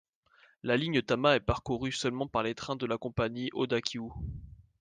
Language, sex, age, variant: French, male, 19-29, Français de métropole